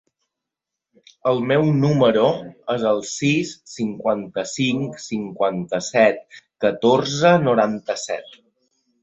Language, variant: Catalan, Balear